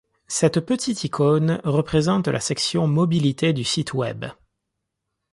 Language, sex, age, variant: French, male, 19-29, Français de métropole